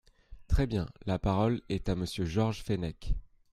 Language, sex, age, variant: French, male, 30-39, Français de métropole